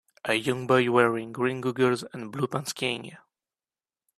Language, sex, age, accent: English, male, 19-29, United States English